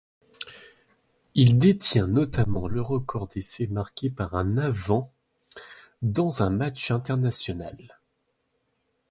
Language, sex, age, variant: French, male, 19-29, Français de métropole